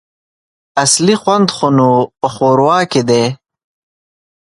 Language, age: Pashto, 19-29